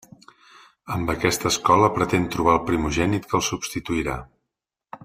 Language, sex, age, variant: Catalan, male, 40-49, Central